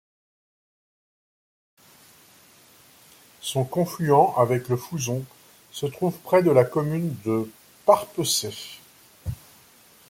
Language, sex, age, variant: French, male, 50-59, Français de métropole